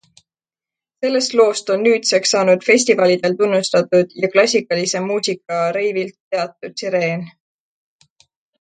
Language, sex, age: Estonian, female, 19-29